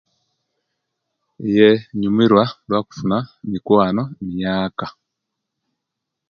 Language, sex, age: Kenyi, male, 40-49